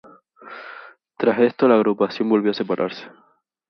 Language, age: Spanish, 19-29